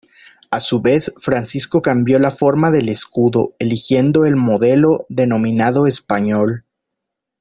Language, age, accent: Spanish, 30-39, México